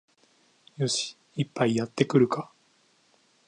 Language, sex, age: Japanese, male, 19-29